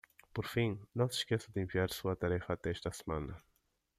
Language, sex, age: Portuguese, male, 30-39